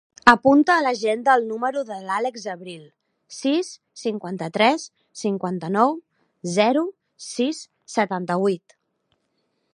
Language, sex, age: Catalan, female, 30-39